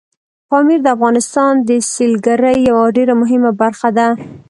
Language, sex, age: Pashto, female, 19-29